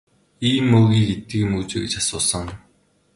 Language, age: Mongolian, 19-29